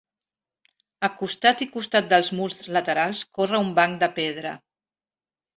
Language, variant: Catalan, Central